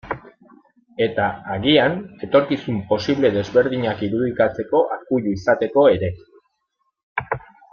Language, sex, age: Basque, male, 30-39